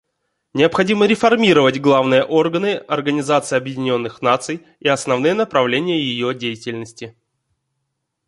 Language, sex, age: Russian, male, 19-29